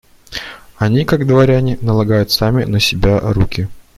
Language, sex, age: Russian, male, 30-39